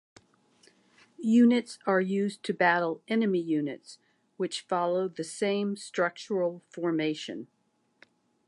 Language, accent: English, United States English